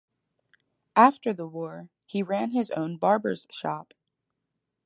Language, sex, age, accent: English, female, 19-29, United States English